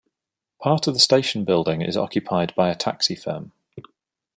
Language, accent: English, England English